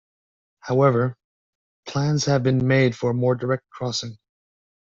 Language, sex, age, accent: English, male, 19-29, United States English